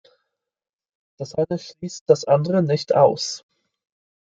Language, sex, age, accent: German, male, 19-29, Britisches Deutsch